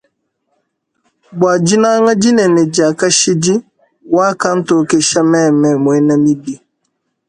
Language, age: Luba-Lulua, 30-39